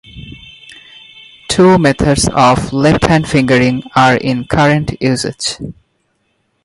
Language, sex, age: English, male, 19-29